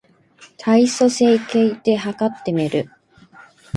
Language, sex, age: Japanese, female, 30-39